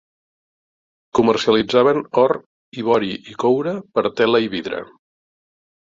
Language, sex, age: Catalan, male, 60-69